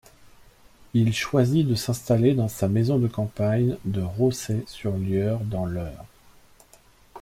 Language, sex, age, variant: French, male, 40-49, Français de métropole